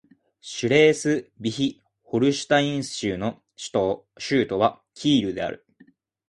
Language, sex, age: Japanese, male, 19-29